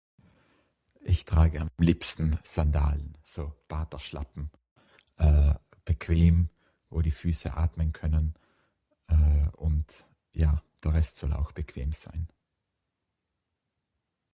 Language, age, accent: German, 40-49, Österreichisches Deutsch